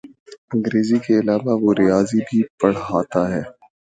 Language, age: Urdu, 19-29